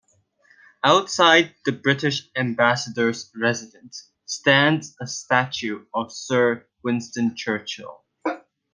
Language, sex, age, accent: English, male, under 19, Hong Kong English